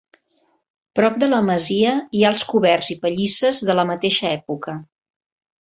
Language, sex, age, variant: Catalan, female, 60-69, Central